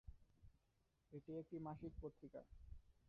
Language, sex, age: Bengali, male, 19-29